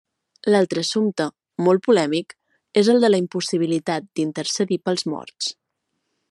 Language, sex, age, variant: Catalan, female, 19-29, Central